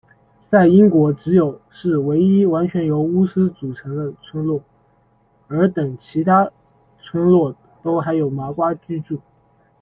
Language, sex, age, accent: Chinese, male, 19-29, 出生地：浙江省